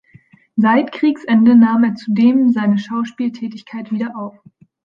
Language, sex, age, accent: German, female, 19-29, Deutschland Deutsch